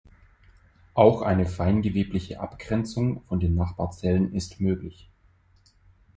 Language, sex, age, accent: German, male, 30-39, Deutschland Deutsch